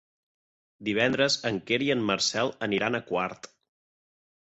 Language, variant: Catalan, Central